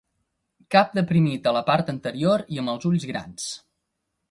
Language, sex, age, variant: Catalan, male, 19-29, Central